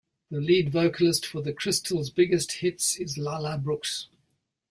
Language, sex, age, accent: English, male, 70-79, New Zealand English